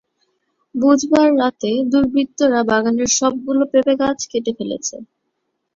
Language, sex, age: Bengali, female, 19-29